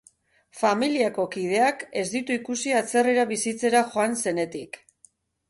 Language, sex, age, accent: Basque, female, 40-49, Mendebalekoa (Araba, Bizkaia, Gipuzkoako mendebaleko herri batzuk)